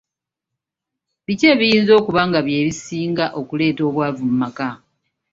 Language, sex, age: Ganda, female, 19-29